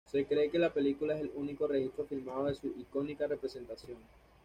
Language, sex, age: Spanish, male, 19-29